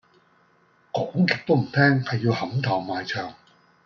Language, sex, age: Cantonese, male, 50-59